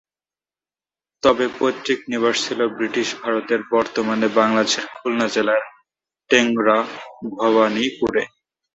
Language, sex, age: Bengali, male, 19-29